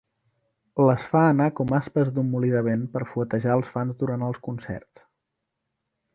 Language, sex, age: Catalan, male, 19-29